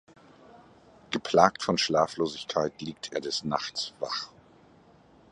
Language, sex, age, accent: German, male, 50-59, Deutschland Deutsch